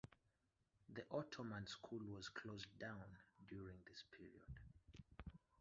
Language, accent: English, Canadian English; Kenyan English